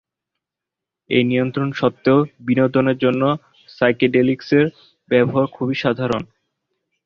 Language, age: Bengali, under 19